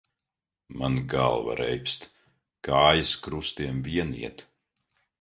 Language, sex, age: Latvian, male, 30-39